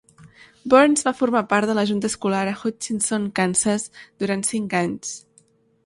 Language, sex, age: Catalan, female, 19-29